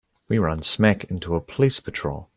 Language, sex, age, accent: English, male, under 19, New Zealand English